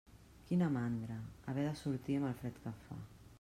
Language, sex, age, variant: Catalan, female, 40-49, Central